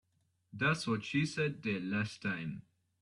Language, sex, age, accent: English, male, 19-29, West Indies and Bermuda (Bahamas, Bermuda, Jamaica, Trinidad)